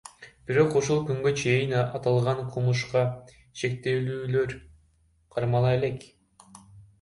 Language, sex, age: Kyrgyz, male, under 19